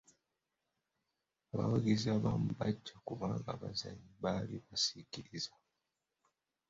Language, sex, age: Ganda, male, 19-29